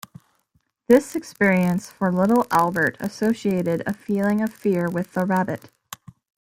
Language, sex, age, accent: English, female, 19-29, United States English